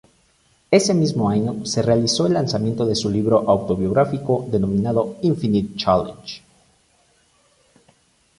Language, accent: Spanish, México